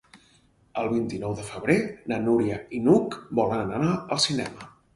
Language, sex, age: Catalan, male, 40-49